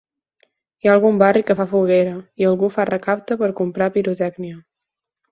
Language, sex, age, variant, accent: Catalan, female, 19-29, Balear, menorquí